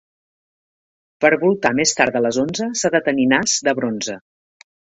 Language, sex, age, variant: Catalan, female, 40-49, Central